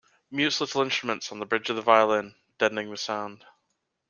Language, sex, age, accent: English, male, 30-39, England English